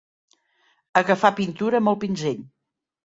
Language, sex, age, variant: Catalan, female, 60-69, Central